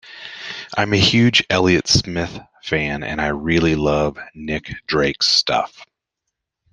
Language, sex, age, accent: English, male, 40-49, United States English